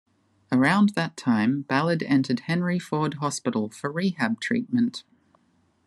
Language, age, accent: English, 30-39, Australian English